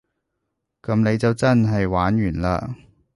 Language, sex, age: Cantonese, male, 30-39